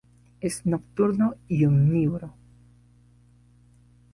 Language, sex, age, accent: Spanish, male, under 19, Andino-Pacífico: Colombia, Perú, Ecuador, oeste de Bolivia y Venezuela andina